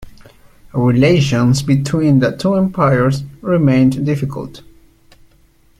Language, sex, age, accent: English, male, 19-29, United States English